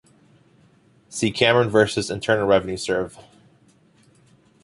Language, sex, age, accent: English, male, 19-29, United States English